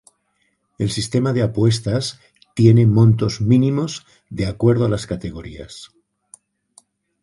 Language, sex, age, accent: Spanish, male, 50-59, España: Norte peninsular (Asturias, Castilla y León, Cantabria, País Vasco, Navarra, Aragón, La Rioja, Guadalajara, Cuenca)